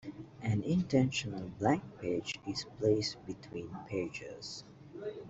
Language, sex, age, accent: English, male, 19-29, England English